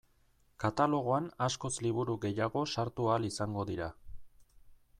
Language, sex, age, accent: Basque, male, 40-49, Erdialdekoa edo Nafarra (Gipuzkoa, Nafarroa)